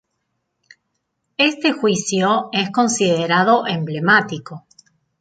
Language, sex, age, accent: Spanish, female, 40-49, Rioplatense: Argentina, Uruguay, este de Bolivia, Paraguay